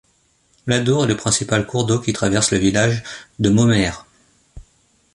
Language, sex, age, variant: French, male, 40-49, Français de métropole